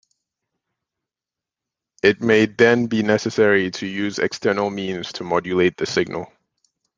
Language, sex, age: English, male, 30-39